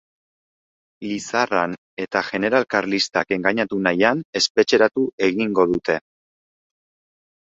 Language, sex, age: Basque, male, 19-29